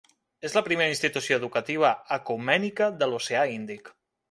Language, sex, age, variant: Catalan, male, 19-29, Central